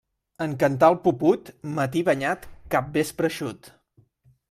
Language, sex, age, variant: Catalan, male, 19-29, Central